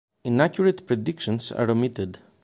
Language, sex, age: English, male, 40-49